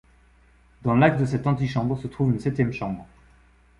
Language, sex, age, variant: French, male, 40-49, Français de métropole